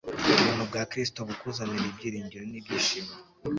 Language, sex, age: Kinyarwanda, male, 19-29